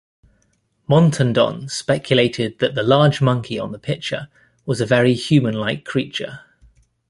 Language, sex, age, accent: English, male, 30-39, England English